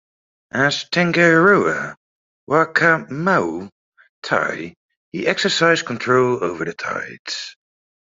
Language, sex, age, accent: English, male, 30-39, England English